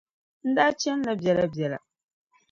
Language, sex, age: Dagbani, female, 30-39